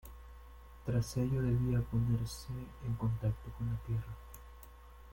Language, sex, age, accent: Spanish, male, 19-29, Andino-Pacífico: Colombia, Perú, Ecuador, oeste de Bolivia y Venezuela andina